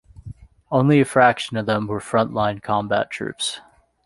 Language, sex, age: English, male, 19-29